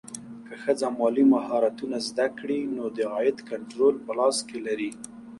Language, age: Pashto, 19-29